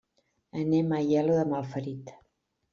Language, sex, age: Catalan, female, 60-69